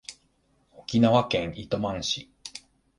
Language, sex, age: Japanese, male, 50-59